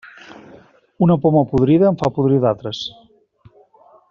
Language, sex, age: Catalan, male, 40-49